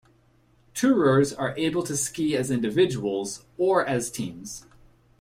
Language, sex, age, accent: English, male, 30-39, United States English